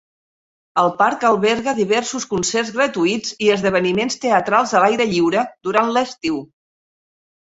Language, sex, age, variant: Catalan, female, 60-69, Central